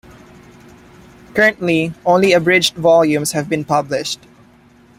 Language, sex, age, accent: English, male, 19-29, Filipino